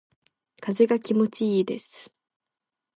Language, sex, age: Japanese, female, 19-29